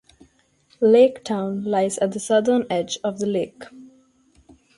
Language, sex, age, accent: English, female, under 19, India and South Asia (India, Pakistan, Sri Lanka)